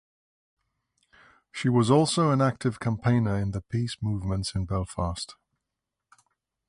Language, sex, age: English, male, 50-59